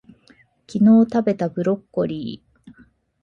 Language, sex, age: Japanese, female, 40-49